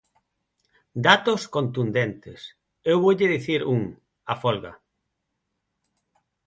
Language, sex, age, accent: Galician, male, 40-49, Neofalante